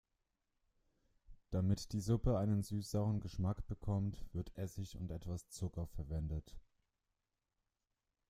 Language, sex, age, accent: German, male, 30-39, Deutschland Deutsch